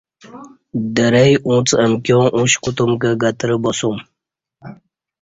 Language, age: Kati, 19-29